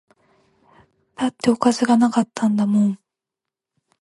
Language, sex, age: Japanese, female, 19-29